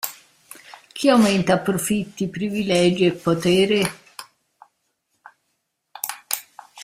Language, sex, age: Italian, female, 60-69